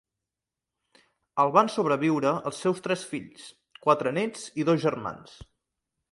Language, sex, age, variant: Catalan, male, 19-29, Central